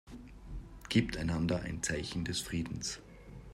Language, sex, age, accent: German, male, 50-59, Österreichisches Deutsch